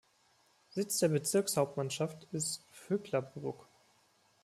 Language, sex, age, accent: German, male, 19-29, Deutschland Deutsch